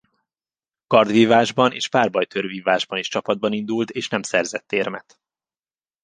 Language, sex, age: Hungarian, male, 30-39